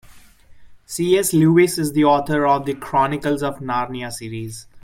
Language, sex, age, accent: English, male, 19-29, India and South Asia (India, Pakistan, Sri Lanka)